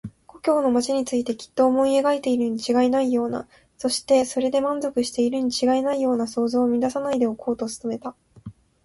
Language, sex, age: Japanese, female, 19-29